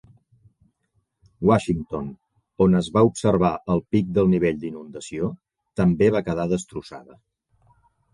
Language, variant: Catalan, Central